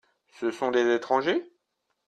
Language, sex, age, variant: French, male, 19-29, Français de métropole